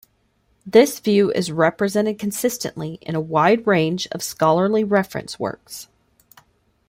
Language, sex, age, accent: English, female, 30-39, United States English